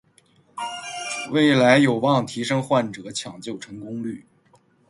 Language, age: Chinese, 30-39